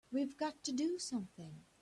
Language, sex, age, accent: English, female, 19-29, England English